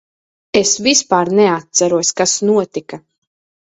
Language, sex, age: Latvian, female, 30-39